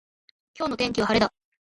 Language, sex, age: Japanese, female, 19-29